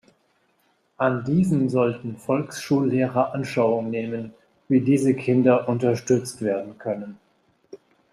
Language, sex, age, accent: German, male, 40-49, Deutschland Deutsch